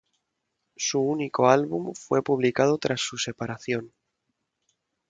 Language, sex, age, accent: Spanish, male, 19-29, España: Centro-Sur peninsular (Madrid, Toledo, Castilla-La Mancha)